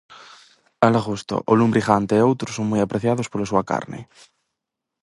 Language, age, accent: Galician, under 19, Central (gheada); Oriental (común en zona oriental)